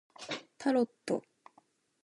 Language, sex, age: Japanese, female, 19-29